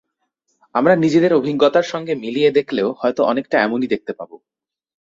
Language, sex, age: Bengali, male, 19-29